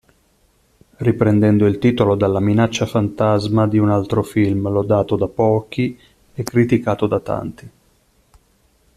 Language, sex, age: Italian, male, 50-59